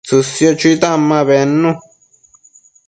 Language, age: Matsés, under 19